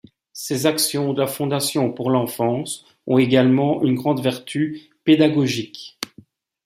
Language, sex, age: French, male, 50-59